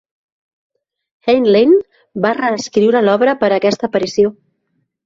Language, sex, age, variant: Catalan, female, 30-39, Central